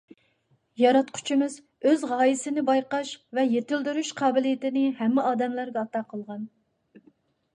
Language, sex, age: Uyghur, female, 40-49